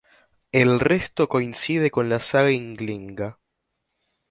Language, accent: Spanish, Rioplatense: Argentina, Uruguay, este de Bolivia, Paraguay